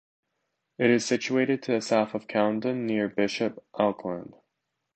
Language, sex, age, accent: English, male, under 19, United States English